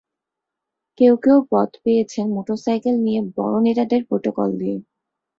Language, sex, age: Bengali, female, 19-29